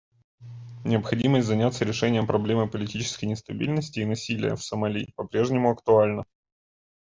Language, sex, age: Russian, male, 30-39